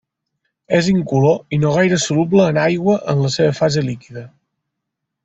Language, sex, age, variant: Catalan, male, 30-39, Septentrional